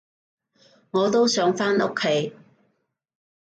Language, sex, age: Cantonese, female, 30-39